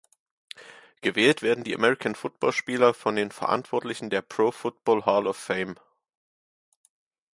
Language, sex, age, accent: German, male, 30-39, Deutschland Deutsch